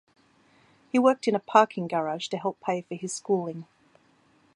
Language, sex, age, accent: English, female, 40-49, Australian English